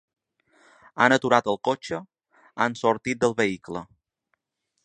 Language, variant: Catalan, Balear